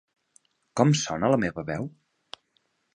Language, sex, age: Catalan, male, 19-29